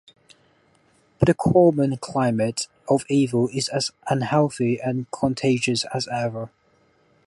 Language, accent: English, Hong Kong English